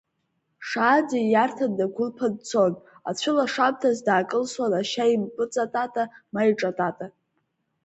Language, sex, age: Abkhazian, female, under 19